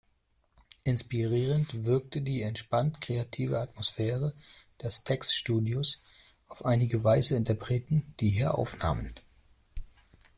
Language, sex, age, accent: German, male, 40-49, Deutschland Deutsch